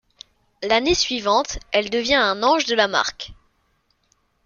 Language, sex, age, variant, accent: French, male, 19-29, Français d'Europe, Français de Belgique